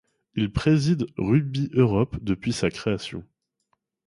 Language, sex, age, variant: French, male, 30-39, Français de métropole